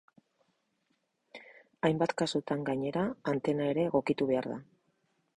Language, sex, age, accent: Basque, female, 40-49, Mendebalekoa (Araba, Bizkaia, Gipuzkoako mendebaleko herri batzuk)